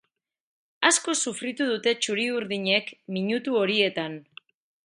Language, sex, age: Basque, female, 40-49